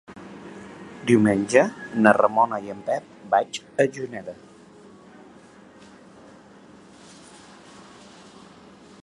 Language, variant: Catalan, Central